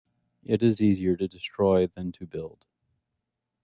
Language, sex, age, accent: English, male, 30-39, United States English